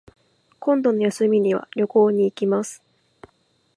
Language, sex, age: Japanese, female, 19-29